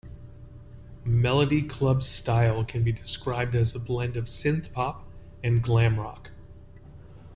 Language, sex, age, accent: English, male, 30-39, United States English